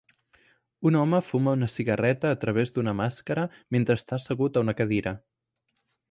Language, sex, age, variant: Catalan, male, under 19, Central